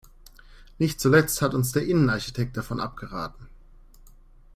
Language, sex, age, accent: German, male, 30-39, Deutschland Deutsch